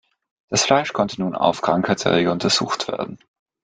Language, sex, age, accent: German, male, 19-29, Österreichisches Deutsch